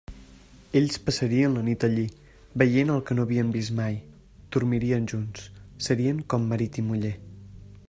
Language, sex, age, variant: Catalan, male, 19-29, Central